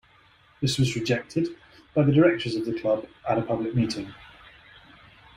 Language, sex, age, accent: English, male, 40-49, Scottish English